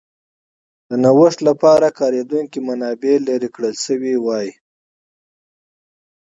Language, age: Pashto, 30-39